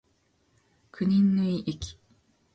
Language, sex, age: Japanese, female, 19-29